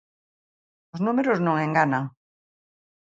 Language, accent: Galician, Atlántico (seseo e gheada)